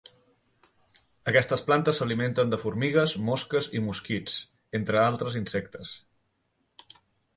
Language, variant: Catalan, Central